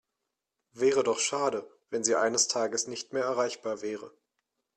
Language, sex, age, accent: German, male, 19-29, Deutschland Deutsch